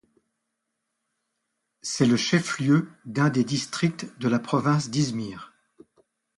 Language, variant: French, Français de métropole